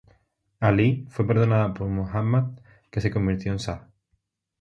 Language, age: Spanish, 19-29